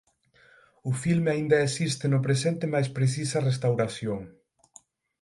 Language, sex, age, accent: Galician, male, 19-29, Atlántico (seseo e gheada); Normativo (estándar)